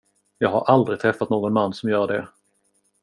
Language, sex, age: Swedish, male, 30-39